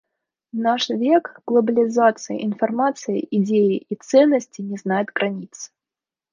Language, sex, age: Russian, female, 19-29